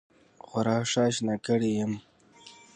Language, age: Pashto, 19-29